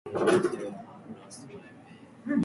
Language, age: English, 30-39